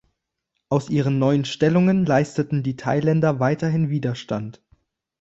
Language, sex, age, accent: German, male, under 19, Deutschland Deutsch